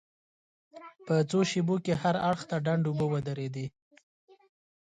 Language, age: Pashto, 30-39